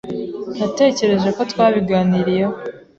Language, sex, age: Kinyarwanda, female, 19-29